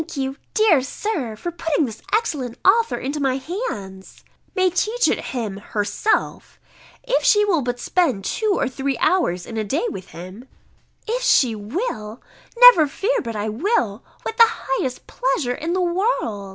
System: none